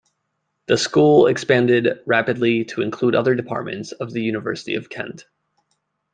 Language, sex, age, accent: English, male, 30-39, United States English